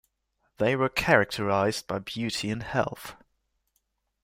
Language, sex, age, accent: English, male, 19-29, England English